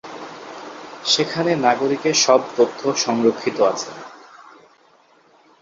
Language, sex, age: Bengali, male, 19-29